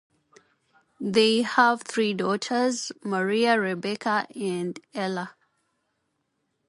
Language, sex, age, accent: English, female, 30-39, Kenyan